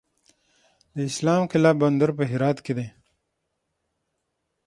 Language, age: Pashto, 40-49